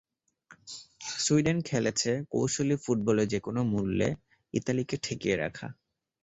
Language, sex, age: Bengali, male, 19-29